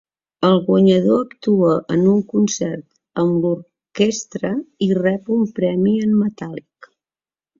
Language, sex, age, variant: Catalan, female, 50-59, Central